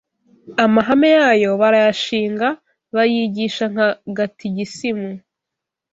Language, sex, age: Kinyarwanda, female, 19-29